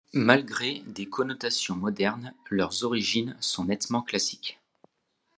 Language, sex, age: French, male, 30-39